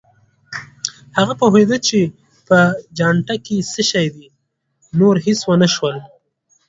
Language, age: Pashto, 19-29